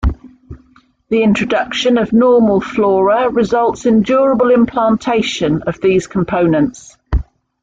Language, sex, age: English, female, 50-59